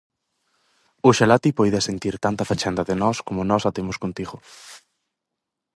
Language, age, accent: Galician, under 19, Central (gheada); Oriental (común en zona oriental)